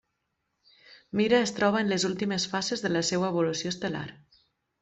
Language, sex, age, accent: Catalan, female, 30-39, valencià